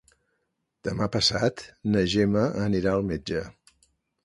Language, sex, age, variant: Catalan, male, 60-69, Central